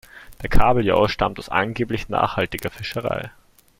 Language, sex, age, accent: German, male, 30-39, Österreichisches Deutsch